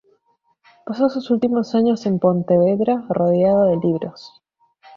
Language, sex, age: Spanish, female, 19-29